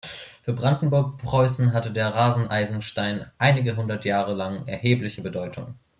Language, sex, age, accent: German, male, 19-29, Deutschland Deutsch